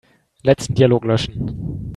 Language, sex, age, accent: German, male, 19-29, Deutschland Deutsch